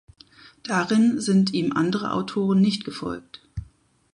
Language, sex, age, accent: German, female, 40-49, Deutschland Deutsch